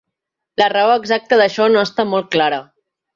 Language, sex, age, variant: Catalan, female, 19-29, Central